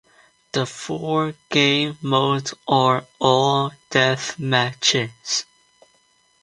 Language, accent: English, United States English